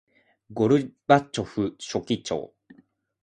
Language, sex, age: Japanese, male, 19-29